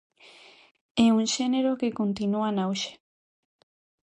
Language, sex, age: Galician, female, 19-29